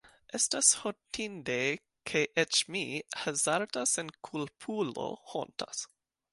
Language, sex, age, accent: Esperanto, female, 30-39, Internacia